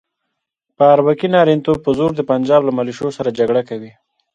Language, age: Pashto, 30-39